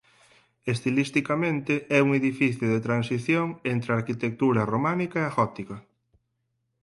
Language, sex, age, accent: Galician, male, 19-29, Atlántico (seseo e gheada)